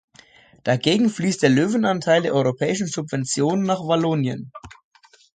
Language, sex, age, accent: German, male, 40-49, Deutschland Deutsch